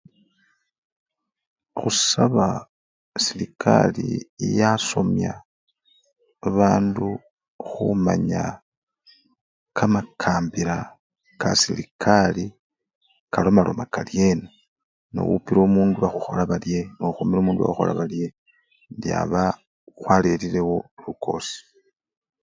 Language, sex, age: Luyia, male, 40-49